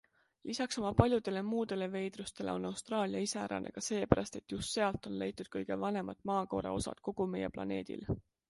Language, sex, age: Estonian, female, 19-29